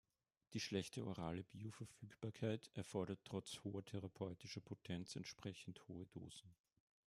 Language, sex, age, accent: German, male, 19-29, Österreichisches Deutsch